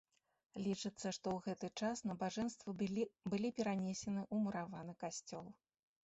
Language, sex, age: Belarusian, female, 40-49